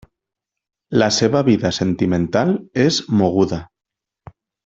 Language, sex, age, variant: Catalan, male, 30-39, Nord-Occidental